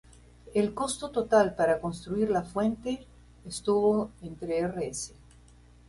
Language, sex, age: Spanish, female, 60-69